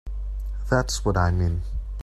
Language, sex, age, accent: English, male, 30-39, Hong Kong English